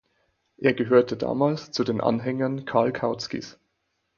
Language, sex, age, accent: German, male, 19-29, Deutschland Deutsch; Österreichisches Deutsch